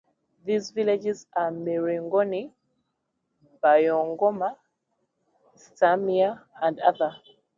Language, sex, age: English, female, 30-39